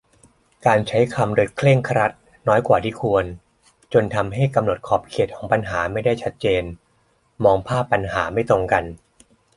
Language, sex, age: Thai, male, 30-39